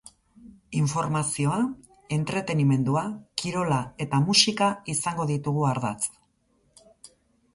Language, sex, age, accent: Basque, female, 40-49, Erdialdekoa edo Nafarra (Gipuzkoa, Nafarroa)